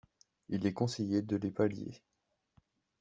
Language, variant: French, Français de métropole